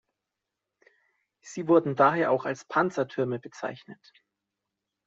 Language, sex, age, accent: German, male, 30-39, Deutschland Deutsch